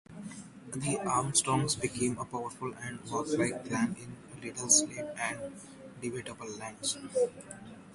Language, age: English, 19-29